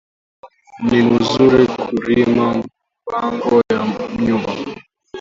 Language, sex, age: Swahili, male, under 19